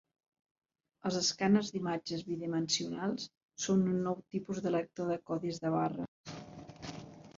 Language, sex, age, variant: Catalan, female, 60-69, Central